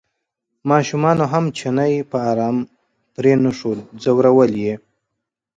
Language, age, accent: Pashto, 19-29, کندهارۍ لهجه